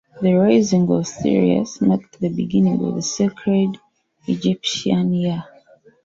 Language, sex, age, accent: English, female, 30-39, England English